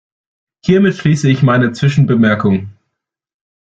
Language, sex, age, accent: German, male, under 19, Deutschland Deutsch